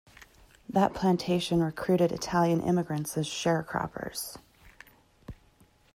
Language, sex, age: English, female, 30-39